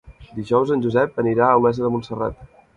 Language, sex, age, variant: Catalan, male, 19-29, Central